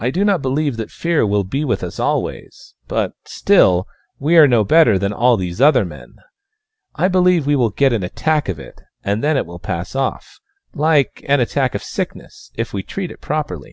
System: none